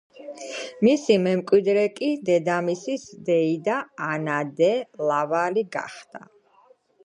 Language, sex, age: Georgian, female, 19-29